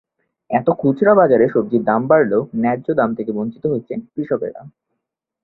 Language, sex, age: Bengali, male, 19-29